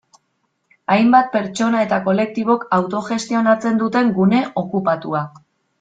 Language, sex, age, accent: Basque, female, 19-29, Mendebalekoa (Araba, Bizkaia, Gipuzkoako mendebaleko herri batzuk)